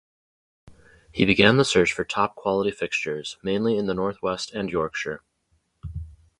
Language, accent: English, United States English